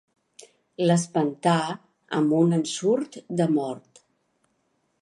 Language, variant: Catalan, Central